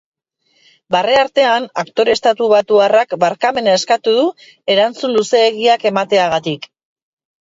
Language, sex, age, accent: Basque, female, 40-49, Erdialdekoa edo Nafarra (Gipuzkoa, Nafarroa)